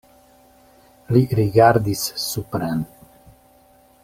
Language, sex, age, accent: Esperanto, male, 50-59, Internacia